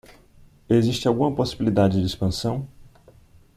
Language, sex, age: Portuguese, male, 19-29